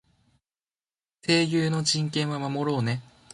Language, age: Japanese, 19-29